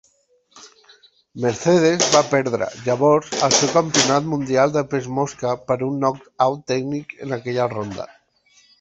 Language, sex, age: Catalan, male, 30-39